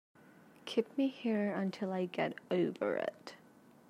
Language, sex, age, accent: English, female, 19-29, Australian English